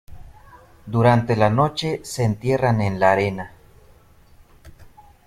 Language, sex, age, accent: Spanish, male, 19-29, México